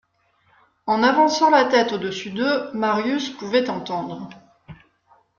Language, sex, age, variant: French, female, 40-49, Français de métropole